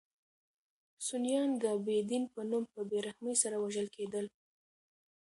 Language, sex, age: Pashto, female, under 19